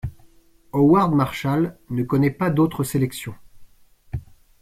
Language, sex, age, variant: French, male, 40-49, Français de métropole